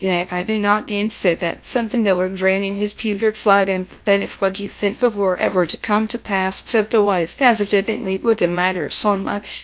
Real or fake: fake